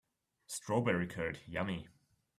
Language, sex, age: English, male, 19-29